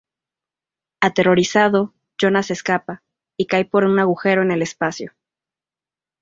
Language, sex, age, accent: Spanish, female, 19-29, México